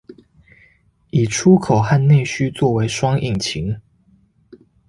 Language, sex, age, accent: Chinese, male, 19-29, 出生地：臺北市